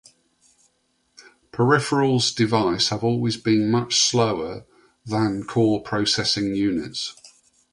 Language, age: English, 60-69